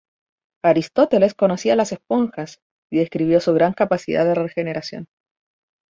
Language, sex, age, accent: Spanish, female, 19-29, Chileno: Chile, Cuyo